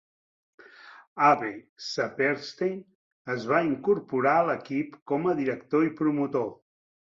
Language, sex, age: Catalan, male, 40-49